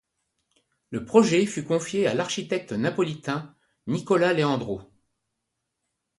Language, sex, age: French, male, 60-69